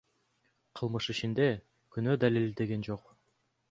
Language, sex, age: Kyrgyz, male, 19-29